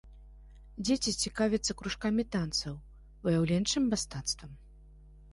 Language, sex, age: Belarusian, female, 30-39